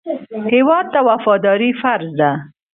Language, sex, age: Pashto, female, 19-29